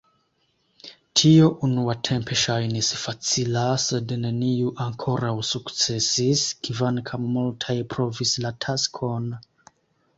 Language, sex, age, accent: Esperanto, male, 19-29, Internacia